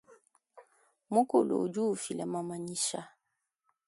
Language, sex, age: Luba-Lulua, female, 19-29